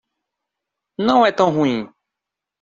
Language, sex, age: Portuguese, male, 30-39